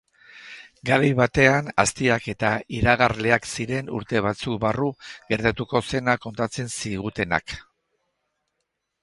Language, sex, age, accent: Basque, male, 60-69, Erdialdekoa edo Nafarra (Gipuzkoa, Nafarroa)